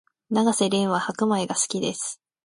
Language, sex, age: Japanese, female, 19-29